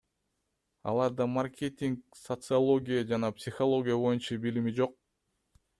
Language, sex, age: Kyrgyz, male, 19-29